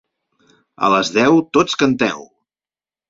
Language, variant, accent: Catalan, Central, Barceloní